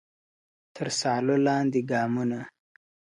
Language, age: Pashto, 19-29